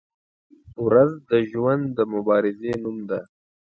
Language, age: Pashto, 19-29